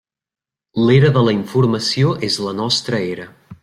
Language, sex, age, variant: Catalan, male, 40-49, Central